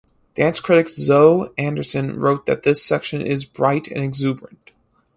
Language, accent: English, United States English